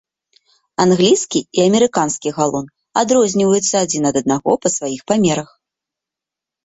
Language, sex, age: Belarusian, female, 30-39